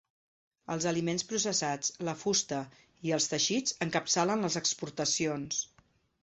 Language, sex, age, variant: Catalan, female, 50-59, Central